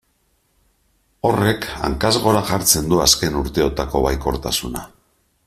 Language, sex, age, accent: Basque, male, 50-59, Mendebalekoa (Araba, Bizkaia, Gipuzkoako mendebaleko herri batzuk)